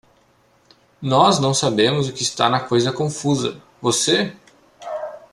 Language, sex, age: Portuguese, male, 19-29